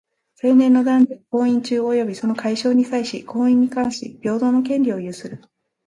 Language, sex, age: Japanese, female, 19-29